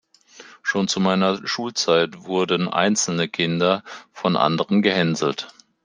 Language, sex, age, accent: German, male, 50-59, Deutschland Deutsch